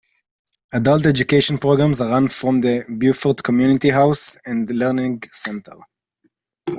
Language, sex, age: English, male, 19-29